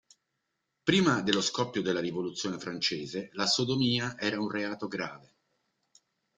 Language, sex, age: Italian, male, 50-59